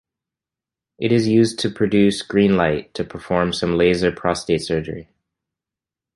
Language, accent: English, United States English